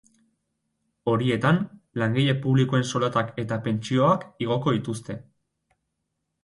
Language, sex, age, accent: Basque, male, 19-29, Erdialdekoa edo Nafarra (Gipuzkoa, Nafarroa)